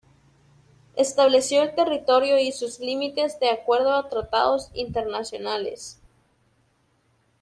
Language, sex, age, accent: Spanish, female, 19-29, América central